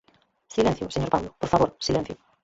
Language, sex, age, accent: Galician, female, 30-39, Normativo (estándar)